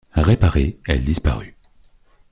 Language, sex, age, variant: French, male, 30-39, Français de métropole